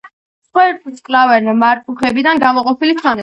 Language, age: Georgian, 30-39